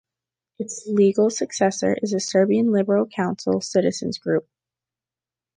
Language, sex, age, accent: English, female, under 19, United States English